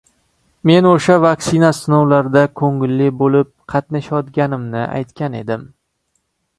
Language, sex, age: Uzbek, male, 19-29